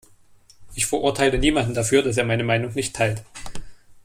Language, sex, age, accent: German, male, 19-29, Deutschland Deutsch